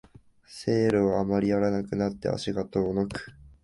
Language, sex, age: Japanese, male, 19-29